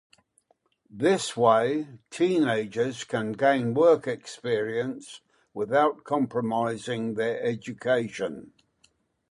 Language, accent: English, England English